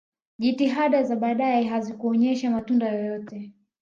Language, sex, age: Swahili, male, 19-29